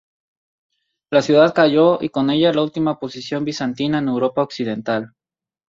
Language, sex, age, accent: Spanish, male, 19-29, México